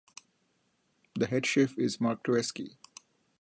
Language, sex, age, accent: English, male, 50-59, India and South Asia (India, Pakistan, Sri Lanka)